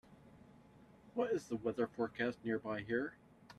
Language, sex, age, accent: English, male, 40-49, United States English